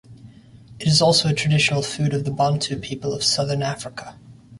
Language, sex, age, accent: English, male, 19-29, United States English